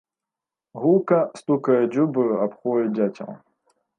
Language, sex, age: Belarusian, male, 19-29